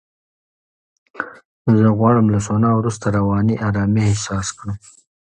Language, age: Pashto, 30-39